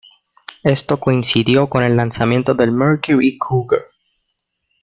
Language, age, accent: Spanish, 90+, Caribe: Cuba, Venezuela, Puerto Rico, República Dominicana, Panamá, Colombia caribeña, México caribeño, Costa del golfo de México